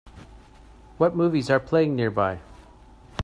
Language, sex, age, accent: English, male, 50-59, Canadian English